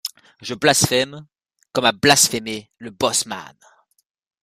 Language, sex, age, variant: French, male, 19-29, Français de métropole